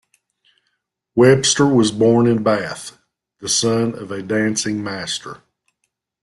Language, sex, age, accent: English, male, 40-49, United States English